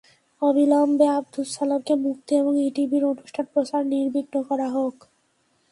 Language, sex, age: Bengali, female, 19-29